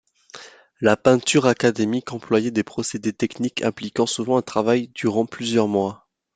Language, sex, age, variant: French, male, under 19, Français de métropole